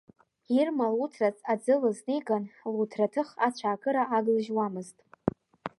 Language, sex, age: Abkhazian, female, 19-29